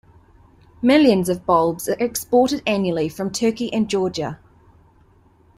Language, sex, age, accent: English, female, 30-39, New Zealand English